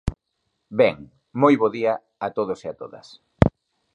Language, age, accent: Galician, 30-39, Normativo (estándar)